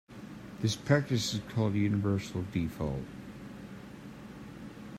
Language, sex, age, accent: English, male, 30-39, United States English